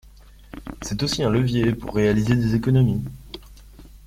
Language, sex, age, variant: French, male, 30-39, Français de métropole